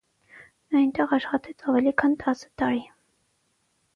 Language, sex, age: Armenian, female, under 19